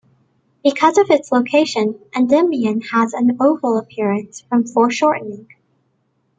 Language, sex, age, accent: English, female, 19-29, United States English